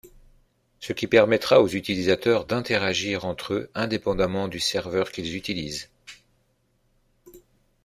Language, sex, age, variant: French, male, 50-59, Français de métropole